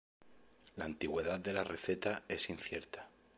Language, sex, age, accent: Spanish, male, 30-39, España: Sur peninsular (Andalucia, Extremadura, Murcia)